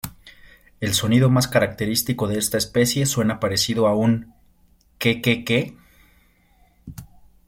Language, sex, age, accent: Spanish, male, 30-39, México